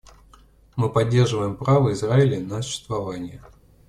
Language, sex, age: Russian, male, 30-39